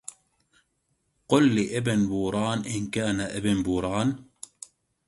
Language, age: Arabic, 40-49